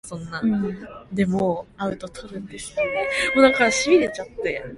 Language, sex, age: Korean, female, 19-29